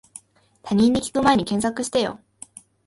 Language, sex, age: Japanese, female, 19-29